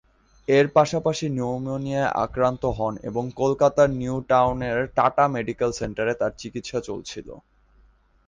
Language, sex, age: Bengali, male, under 19